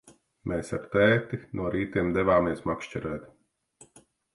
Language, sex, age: Latvian, male, 40-49